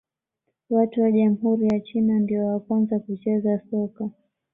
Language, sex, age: Swahili, female, 19-29